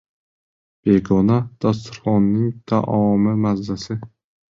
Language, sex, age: Uzbek, male, under 19